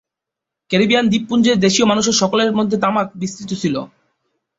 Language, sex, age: Bengali, male, 19-29